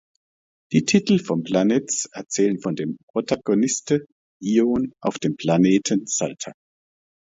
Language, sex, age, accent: German, male, 50-59, Deutschland Deutsch